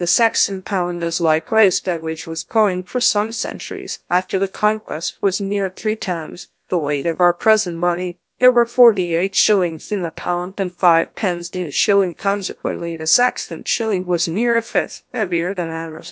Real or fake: fake